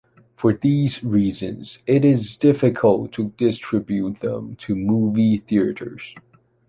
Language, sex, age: English, male, 19-29